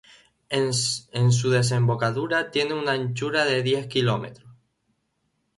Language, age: Spanish, 19-29